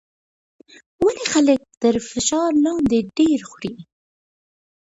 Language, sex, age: Pashto, female, 19-29